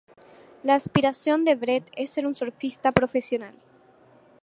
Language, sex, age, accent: Spanish, female, under 19, Rioplatense: Argentina, Uruguay, este de Bolivia, Paraguay